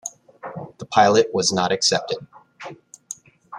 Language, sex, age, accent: English, male, 40-49, United States English